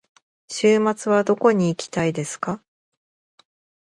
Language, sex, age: Japanese, female, 30-39